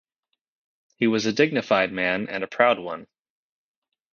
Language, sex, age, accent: English, male, 30-39, United States English